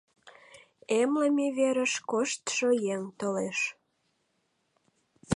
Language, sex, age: Mari, female, 19-29